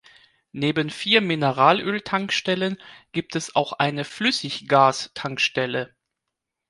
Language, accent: German, Deutschland Deutsch